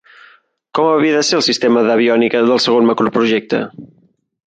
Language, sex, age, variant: Catalan, male, 30-39, Central